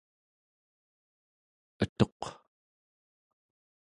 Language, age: Central Yupik, 30-39